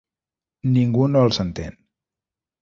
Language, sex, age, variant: Catalan, male, 40-49, Central